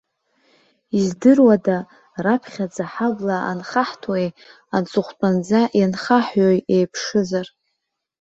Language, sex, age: Abkhazian, female, under 19